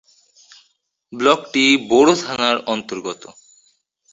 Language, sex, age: Bengali, male, under 19